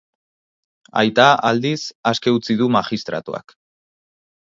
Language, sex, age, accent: Basque, male, 19-29, Erdialdekoa edo Nafarra (Gipuzkoa, Nafarroa)